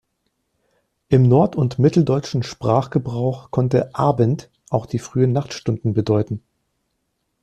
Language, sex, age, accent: German, male, 50-59, Deutschland Deutsch